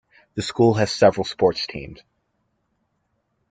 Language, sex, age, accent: English, male, 19-29, United States English